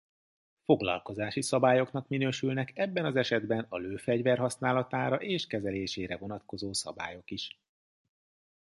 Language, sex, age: Hungarian, male, 40-49